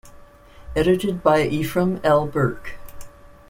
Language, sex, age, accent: English, female, 60-69, United States English